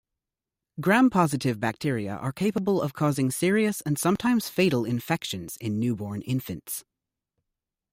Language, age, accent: English, 30-39, United States English